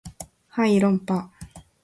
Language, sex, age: Japanese, female, 19-29